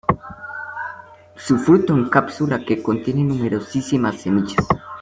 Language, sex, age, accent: Spanish, male, under 19, Andino-Pacífico: Colombia, Perú, Ecuador, oeste de Bolivia y Venezuela andina